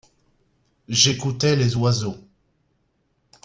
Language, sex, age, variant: French, male, 40-49, Français de métropole